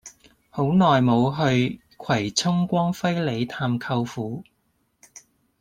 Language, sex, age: Cantonese, female, 30-39